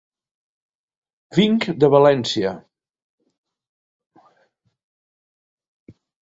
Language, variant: Catalan, Central